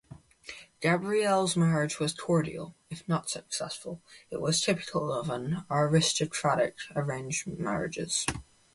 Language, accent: English, Irish English